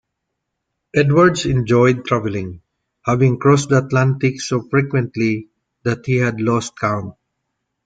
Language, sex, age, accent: English, male, 40-49, Filipino